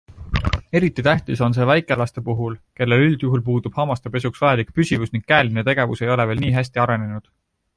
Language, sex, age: Estonian, male, 19-29